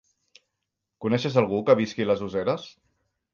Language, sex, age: Catalan, male, 40-49